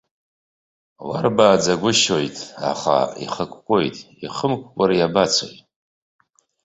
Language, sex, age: Abkhazian, male, 40-49